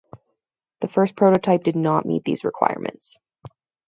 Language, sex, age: English, female, 19-29